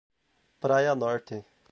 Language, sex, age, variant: Portuguese, male, 19-29, Portuguese (Brasil)